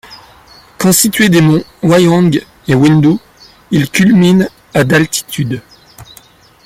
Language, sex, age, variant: French, male, 40-49, Français de métropole